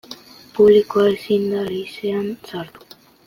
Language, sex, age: Basque, male, under 19